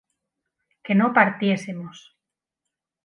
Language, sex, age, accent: Spanish, female, 40-49, España: Centro-Sur peninsular (Madrid, Toledo, Castilla-La Mancha)